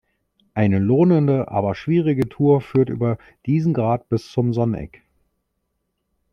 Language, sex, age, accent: German, male, 40-49, Deutschland Deutsch